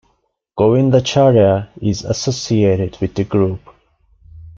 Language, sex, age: English, male, 19-29